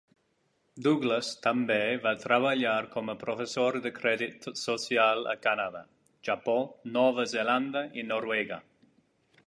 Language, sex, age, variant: Catalan, female, 19-29, Balear